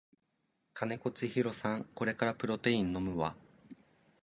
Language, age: Japanese, 19-29